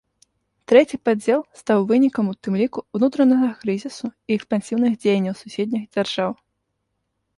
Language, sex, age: Belarusian, female, 19-29